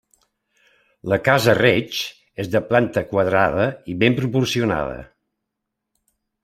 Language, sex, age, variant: Catalan, male, 70-79, Septentrional